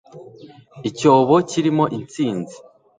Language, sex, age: Kinyarwanda, male, 19-29